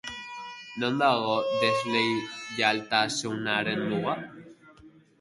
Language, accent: Basque, Erdialdekoa edo Nafarra (Gipuzkoa, Nafarroa)